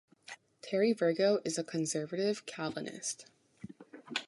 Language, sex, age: English, female, 19-29